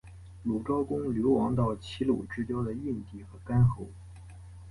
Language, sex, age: Chinese, male, 19-29